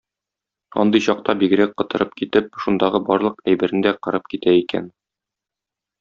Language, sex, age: Tatar, male, 30-39